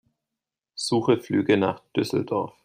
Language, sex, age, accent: German, male, 30-39, Deutschland Deutsch